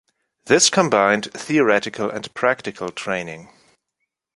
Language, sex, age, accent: English, male, 19-29, United States English